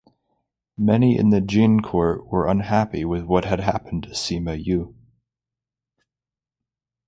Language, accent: English, United States English